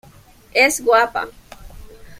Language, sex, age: Spanish, female, 19-29